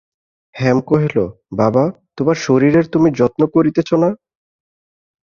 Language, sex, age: Bengali, male, 19-29